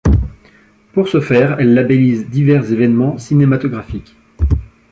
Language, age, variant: French, 30-39, Français de métropole